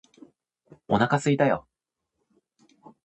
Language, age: Japanese, 19-29